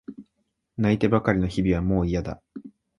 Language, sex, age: Japanese, male, 19-29